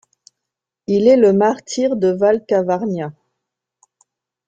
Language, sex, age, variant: French, female, 40-49, Français de métropole